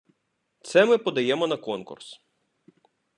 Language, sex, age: Ukrainian, male, 30-39